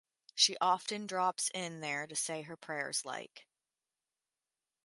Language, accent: English, United States English